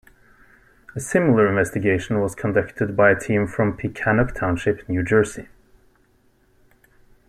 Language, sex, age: English, male, 19-29